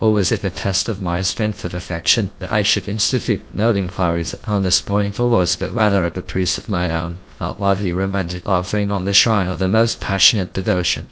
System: TTS, GlowTTS